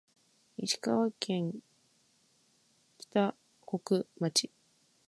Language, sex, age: Japanese, female, 19-29